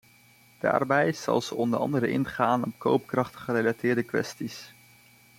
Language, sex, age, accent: Dutch, male, 19-29, Nederlands Nederlands